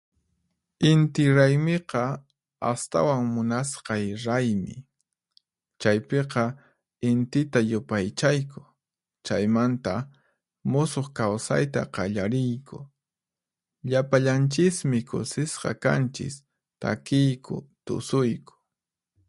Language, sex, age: Puno Quechua, male, 30-39